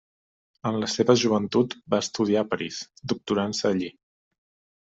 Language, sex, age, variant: Catalan, male, 19-29, Central